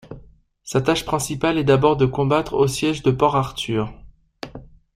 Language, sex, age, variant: French, male, 19-29, Français de métropole